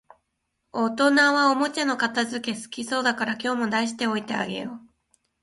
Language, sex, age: Japanese, female, 19-29